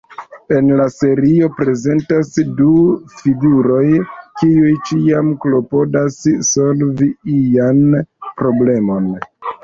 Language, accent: Esperanto, Internacia